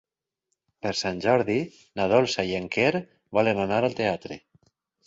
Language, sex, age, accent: Catalan, male, 40-49, valencià